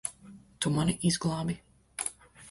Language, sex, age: Latvian, female, 30-39